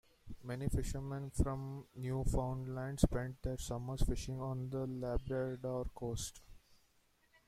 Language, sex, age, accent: English, male, 19-29, India and South Asia (India, Pakistan, Sri Lanka)